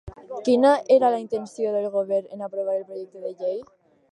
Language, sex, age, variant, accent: Catalan, female, under 19, Alacantí, valencià